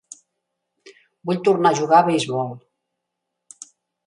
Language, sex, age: Catalan, female, 60-69